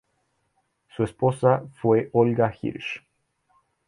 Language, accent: Spanish, Andino-Pacífico: Colombia, Perú, Ecuador, oeste de Bolivia y Venezuela andina